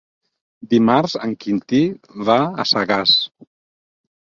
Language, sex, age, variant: Catalan, male, 40-49, Central